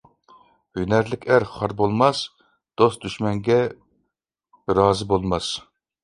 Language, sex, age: Uyghur, male, 40-49